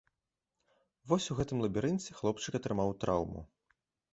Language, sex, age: Belarusian, male, 19-29